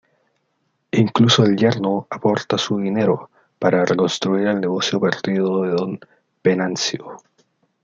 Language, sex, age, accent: Spanish, male, 19-29, Chileno: Chile, Cuyo